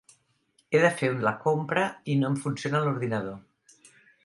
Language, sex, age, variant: Catalan, female, 60-69, Central